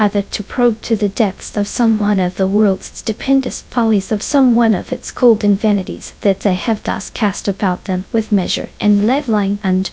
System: TTS, GradTTS